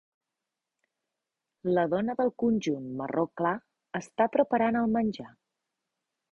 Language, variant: Catalan, Central